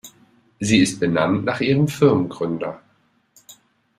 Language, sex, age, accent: German, male, 19-29, Deutschland Deutsch